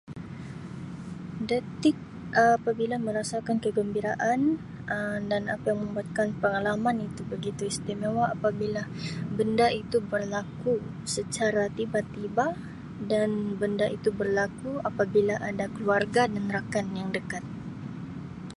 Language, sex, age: Sabah Malay, female, 19-29